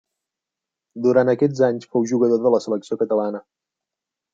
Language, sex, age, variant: Catalan, male, 30-39, Central